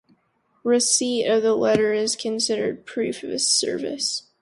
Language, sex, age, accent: English, female, under 19, United States English